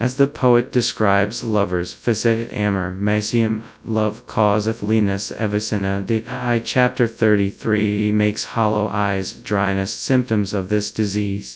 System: TTS, FastPitch